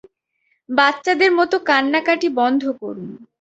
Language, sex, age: Bengali, female, under 19